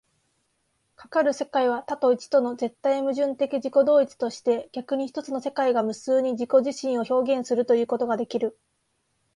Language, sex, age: Japanese, female, 19-29